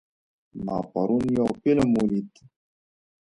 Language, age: Pashto, 19-29